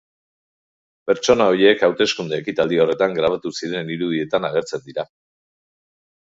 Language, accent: Basque, Erdialdekoa edo Nafarra (Gipuzkoa, Nafarroa)